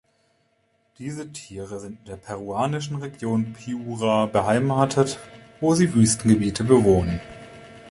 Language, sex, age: German, male, 30-39